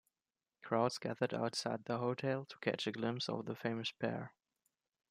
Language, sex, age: English, male, 19-29